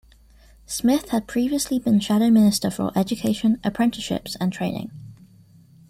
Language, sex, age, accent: English, female, 19-29, England English